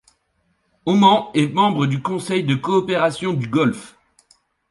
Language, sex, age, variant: French, male, 30-39, Français de métropole